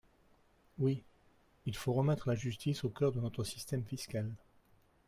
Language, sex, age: French, male, 60-69